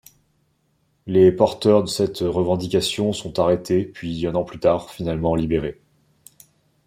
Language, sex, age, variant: French, male, 19-29, Français de métropole